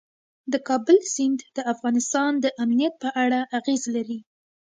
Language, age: Pashto, 19-29